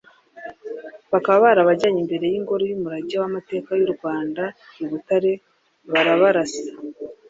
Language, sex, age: Kinyarwanda, female, 30-39